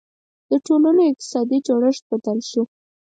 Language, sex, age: Pashto, female, under 19